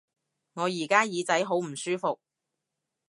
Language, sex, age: Cantonese, female, 30-39